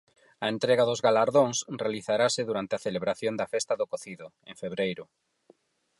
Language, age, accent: Galician, 40-49, Normativo (estándar); Neofalante